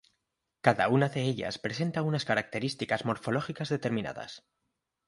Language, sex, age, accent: Spanish, male, 19-29, España: Norte peninsular (Asturias, Castilla y León, Cantabria, País Vasco, Navarra, Aragón, La Rioja, Guadalajara, Cuenca)